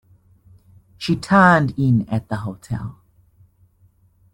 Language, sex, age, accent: English, male, 19-29, Southern African (South Africa, Zimbabwe, Namibia)